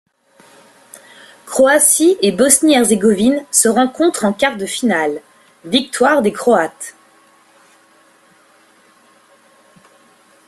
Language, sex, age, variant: French, female, 19-29, Français de métropole